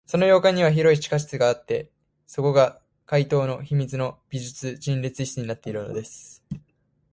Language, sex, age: Japanese, male, 19-29